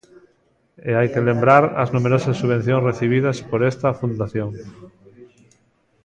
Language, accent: Galician, Atlántico (seseo e gheada)